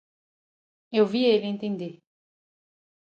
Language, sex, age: Portuguese, female, 30-39